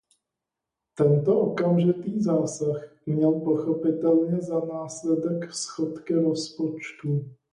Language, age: Czech, 30-39